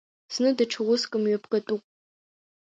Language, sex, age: Abkhazian, female, under 19